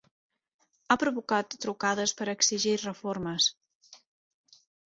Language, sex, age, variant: Catalan, female, 30-39, Central